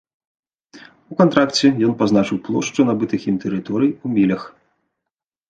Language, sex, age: Belarusian, male, 30-39